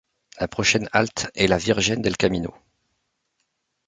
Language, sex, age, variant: French, male, 40-49, Français de métropole